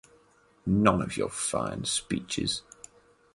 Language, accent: English, England English